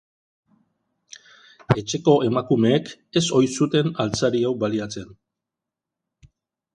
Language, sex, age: Basque, male, 50-59